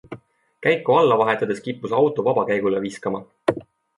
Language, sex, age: Estonian, male, 19-29